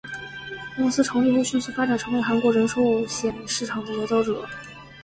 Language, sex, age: Chinese, female, 19-29